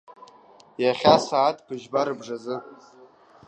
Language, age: Abkhazian, under 19